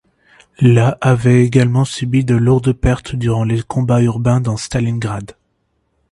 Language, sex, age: French, male, 19-29